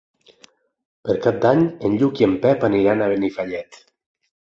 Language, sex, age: Catalan, male, 40-49